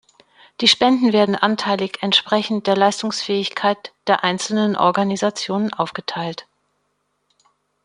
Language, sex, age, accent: German, female, 50-59, Deutschland Deutsch